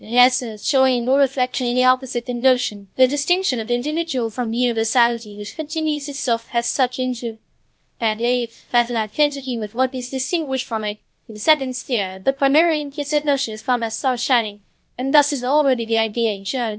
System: TTS, VITS